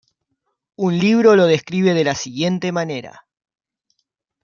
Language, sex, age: Spanish, male, 19-29